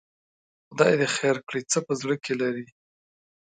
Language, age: Pashto, 30-39